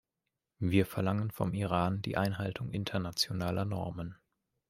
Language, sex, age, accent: German, male, 19-29, Deutschland Deutsch